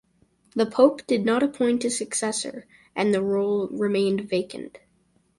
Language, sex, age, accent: English, male, under 19, Canadian English